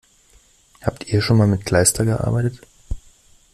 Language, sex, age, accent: German, male, 30-39, Deutschland Deutsch